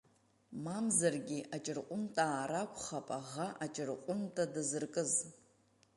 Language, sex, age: Abkhazian, female, 40-49